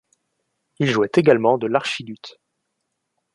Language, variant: French, Français de métropole